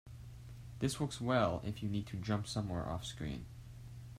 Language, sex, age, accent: English, male, 19-29, United States English